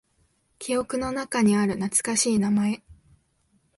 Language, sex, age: Japanese, female, 19-29